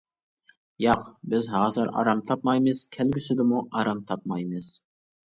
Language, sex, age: Uyghur, male, 19-29